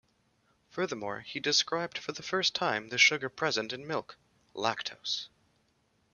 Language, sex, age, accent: English, male, 30-39, Canadian English